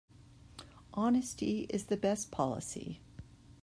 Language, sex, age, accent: English, female, 50-59, United States English